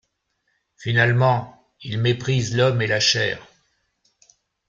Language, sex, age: French, male, 70-79